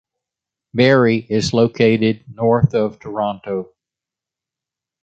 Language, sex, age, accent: English, male, 70-79, United States English